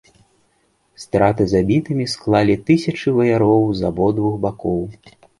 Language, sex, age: Belarusian, male, 30-39